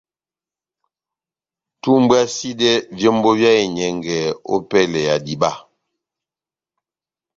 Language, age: Batanga, 60-69